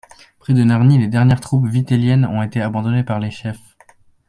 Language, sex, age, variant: French, male, under 19, Français de métropole